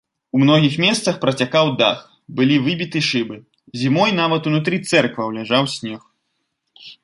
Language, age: Belarusian, 19-29